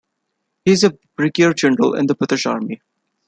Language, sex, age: English, male, 19-29